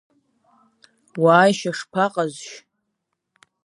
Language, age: Abkhazian, 30-39